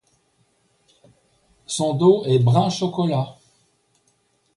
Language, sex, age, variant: French, male, 60-69, Français de métropole